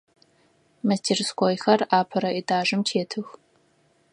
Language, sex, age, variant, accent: Adyghe, female, 19-29, Адыгабзэ (Кирил, пстэумэ зэдыряе), Бжъэдыгъу (Bjeduğ)